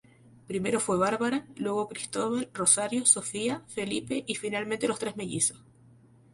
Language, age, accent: Spanish, 19-29, España: Islas Canarias